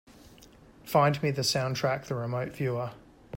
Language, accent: English, Australian English